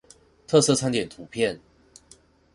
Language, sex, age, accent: Chinese, male, 19-29, 出生地：臺中市